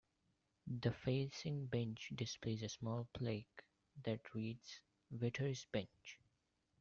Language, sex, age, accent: English, male, 19-29, India and South Asia (India, Pakistan, Sri Lanka)